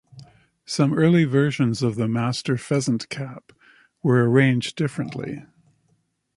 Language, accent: English, Canadian English